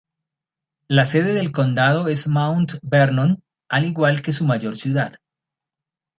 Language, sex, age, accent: Spanish, male, 50-59, Andino-Pacífico: Colombia, Perú, Ecuador, oeste de Bolivia y Venezuela andina